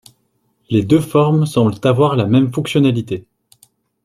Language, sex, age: French, male, 19-29